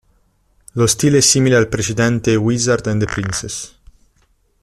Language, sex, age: Italian, male, under 19